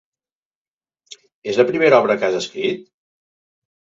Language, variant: Catalan, Central